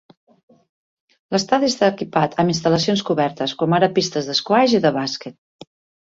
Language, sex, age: Catalan, female, 50-59